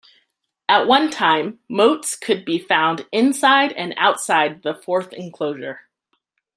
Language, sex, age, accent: English, female, 19-29, United States English